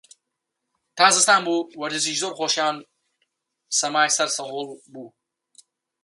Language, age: Central Kurdish, 19-29